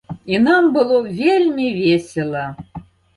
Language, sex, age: Belarusian, female, 60-69